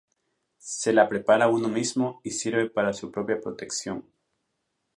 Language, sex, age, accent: Spanish, male, 40-49, América central